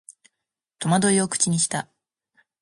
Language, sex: Japanese, female